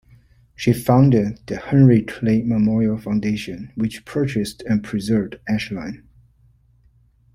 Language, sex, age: English, male, 40-49